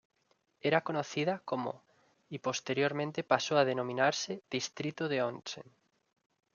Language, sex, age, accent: Spanish, male, 19-29, España: Norte peninsular (Asturias, Castilla y León, Cantabria, País Vasco, Navarra, Aragón, La Rioja, Guadalajara, Cuenca)